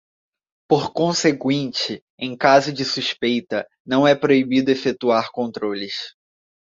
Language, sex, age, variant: Portuguese, male, under 19, Portuguese (Brasil)